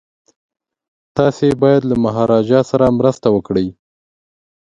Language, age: Pashto, 19-29